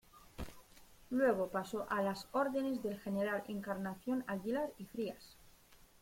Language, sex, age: Spanish, female, 30-39